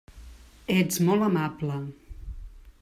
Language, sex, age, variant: Catalan, female, 40-49, Central